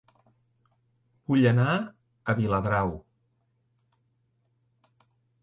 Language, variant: Catalan, Central